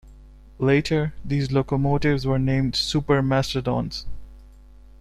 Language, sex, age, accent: English, male, 19-29, India and South Asia (India, Pakistan, Sri Lanka)